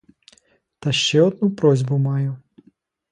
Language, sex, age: Ukrainian, male, 30-39